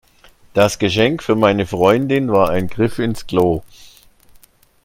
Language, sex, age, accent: German, male, 60-69, Deutschland Deutsch